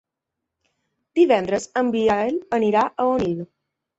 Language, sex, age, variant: Catalan, female, 19-29, Balear